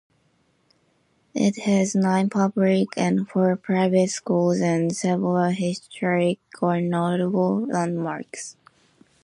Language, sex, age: English, female, 19-29